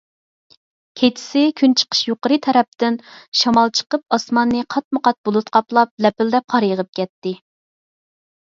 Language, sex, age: Uyghur, female, 30-39